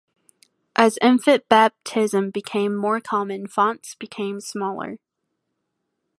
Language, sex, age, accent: English, female, under 19, United States English